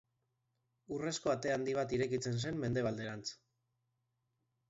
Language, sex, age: Basque, male, 40-49